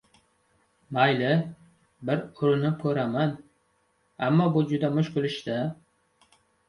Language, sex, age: Uzbek, male, 30-39